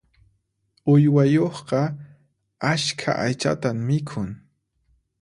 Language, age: Puno Quechua, 30-39